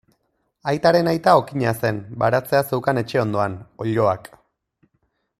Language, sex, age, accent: Basque, male, 30-39, Erdialdekoa edo Nafarra (Gipuzkoa, Nafarroa)